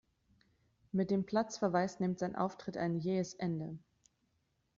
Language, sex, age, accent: German, female, 30-39, Deutschland Deutsch